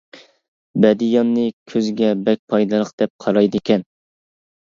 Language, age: Uyghur, 19-29